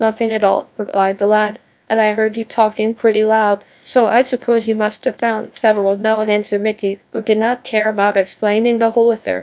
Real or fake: fake